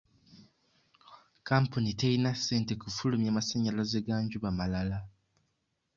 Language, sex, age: Ganda, male, 19-29